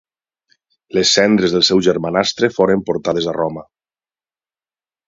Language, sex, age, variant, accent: Catalan, male, 40-49, Valencià septentrional, valencià